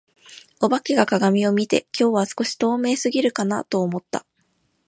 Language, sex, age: Japanese, female, 19-29